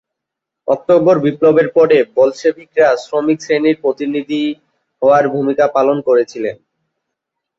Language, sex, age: Bengali, male, 19-29